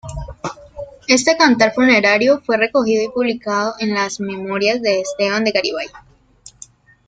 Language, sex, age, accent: Spanish, female, 19-29, Andino-Pacífico: Colombia, Perú, Ecuador, oeste de Bolivia y Venezuela andina